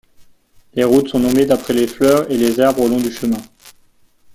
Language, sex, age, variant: French, male, 19-29, Français de métropole